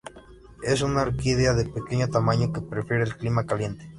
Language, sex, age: Spanish, male, 19-29